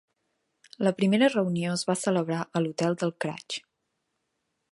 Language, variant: Catalan, Central